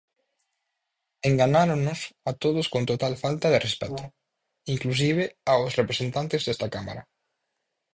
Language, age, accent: Galician, 19-29, Oriental (común en zona oriental)